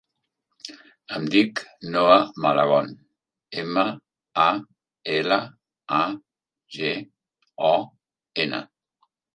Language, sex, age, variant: Catalan, male, 60-69, Central